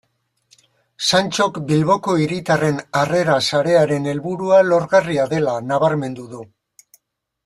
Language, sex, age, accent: Basque, male, 60-69, Mendebalekoa (Araba, Bizkaia, Gipuzkoako mendebaleko herri batzuk)